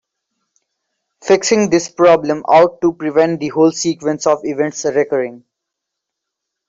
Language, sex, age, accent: English, male, 19-29, India and South Asia (India, Pakistan, Sri Lanka)